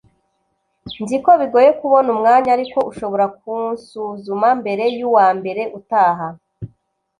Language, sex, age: Kinyarwanda, female, 19-29